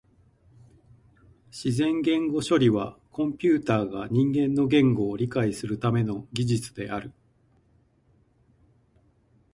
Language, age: Japanese, 50-59